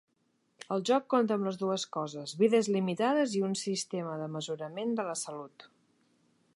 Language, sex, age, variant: Catalan, female, 30-39, Central